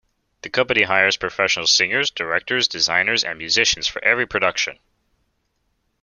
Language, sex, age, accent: English, male, under 19, United States English